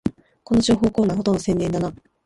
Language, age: Japanese, 19-29